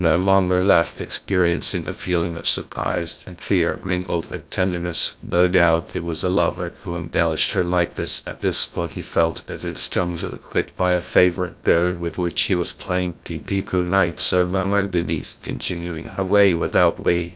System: TTS, GlowTTS